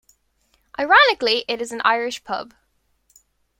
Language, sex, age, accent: English, female, 19-29, Irish English